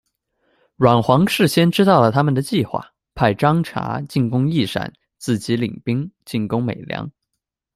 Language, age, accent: Chinese, 19-29, 出生地：四川省